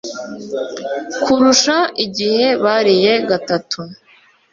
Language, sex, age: Kinyarwanda, female, 19-29